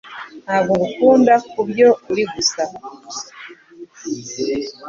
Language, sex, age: Kinyarwanda, female, 50-59